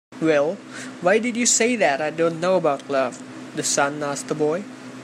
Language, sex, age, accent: English, male, 19-29, India and South Asia (India, Pakistan, Sri Lanka)